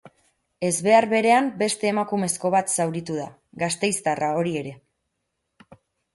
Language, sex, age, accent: Basque, female, 30-39, Erdialdekoa edo Nafarra (Gipuzkoa, Nafarroa)